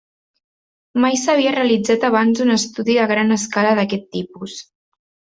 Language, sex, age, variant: Catalan, female, 19-29, Central